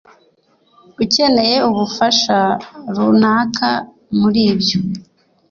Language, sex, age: Kinyarwanda, female, 40-49